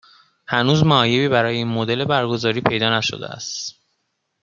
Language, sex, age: Persian, male, 19-29